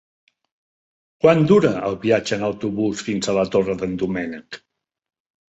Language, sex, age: Catalan, male, 50-59